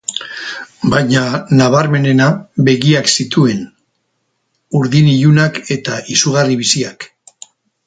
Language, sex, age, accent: Basque, male, 60-69, Erdialdekoa edo Nafarra (Gipuzkoa, Nafarroa)